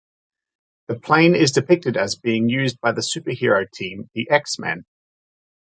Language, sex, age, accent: English, male, 30-39, Australian English